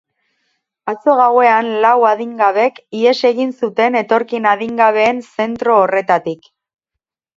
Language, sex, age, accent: Basque, female, 30-39, Erdialdekoa edo Nafarra (Gipuzkoa, Nafarroa)